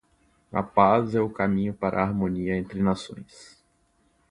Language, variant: Portuguese, Portuguese (Brasil)